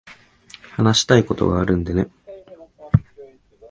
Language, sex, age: Japanese, male, 19-29